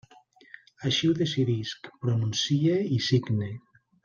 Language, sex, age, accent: Catalan, male, 40-49, valencià